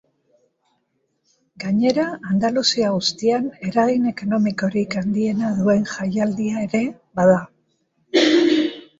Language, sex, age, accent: Basque, female, 70-79, Mendebalekoa (Araba, Bizkaia, Gipuzkoako mendebaleko herri batzuk)